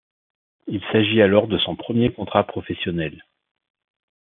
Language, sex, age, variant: French, male, 40-49, Français de métropole